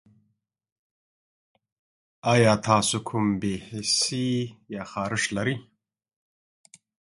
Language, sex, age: Pashto, male, 30-39